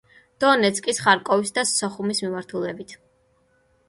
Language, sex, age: Georgian, female, 19-29